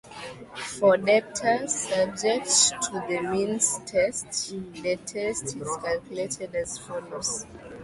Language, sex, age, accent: English, female, 19-29, United States English